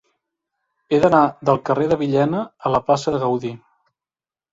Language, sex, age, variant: Catalan, male, 19-29, Central